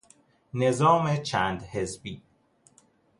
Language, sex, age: Persian, male, 30-39